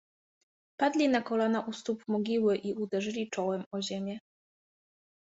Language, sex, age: Polish, female, 30-39